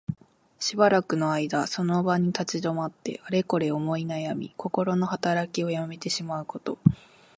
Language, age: Japanese, 19-29